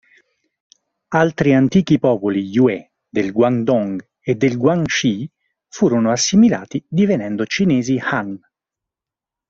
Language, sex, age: Italian, male, 40-49